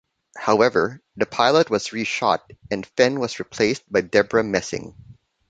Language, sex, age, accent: English, male, 30-39, Filipino